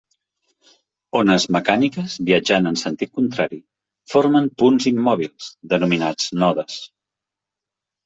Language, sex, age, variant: Catalan, male, 50-59, Central